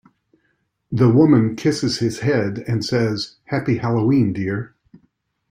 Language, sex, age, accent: English, male, 50-59, United States English